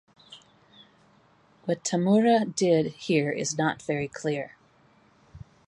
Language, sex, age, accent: English, female, 40-49, United States English